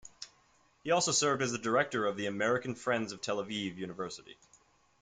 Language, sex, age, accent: English, male, 19-29, United States English